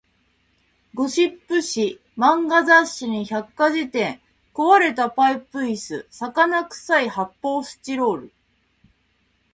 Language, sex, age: Japanese, female, 30-39